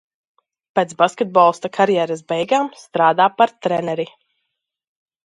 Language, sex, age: Latvian, female, 19-29